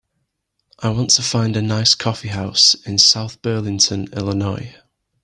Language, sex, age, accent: English, male, 19-29, England English